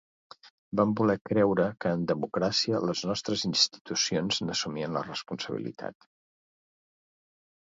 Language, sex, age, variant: Catalan, male, 60-69, Central